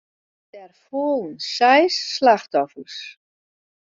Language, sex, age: Western Frisian, female, 50-59